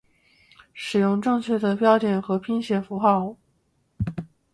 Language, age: Chinese, 19-29